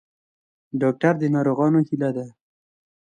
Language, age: Pashto, 19-29